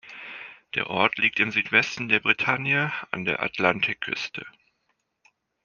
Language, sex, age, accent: German, male, 30-39, Deutschland Deutsch